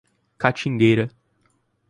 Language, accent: Portuguese, Mineiro